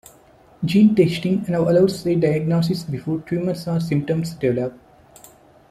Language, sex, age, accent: English, male, 19-29, India and South Asia (India, Pakistan, Sri Lanka)